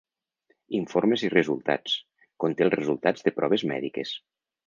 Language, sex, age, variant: Catalan, male, 50-59, Nord-Occidental